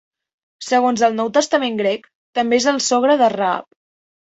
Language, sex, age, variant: Catalan, female, under 19, Central